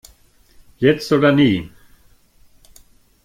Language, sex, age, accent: German, male, 60-69, Deutschland Deutsch